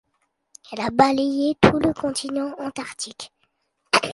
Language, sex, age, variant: French, male, 40-49, Français de métropole